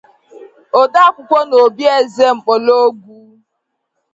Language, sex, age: Igbo, female, 19-29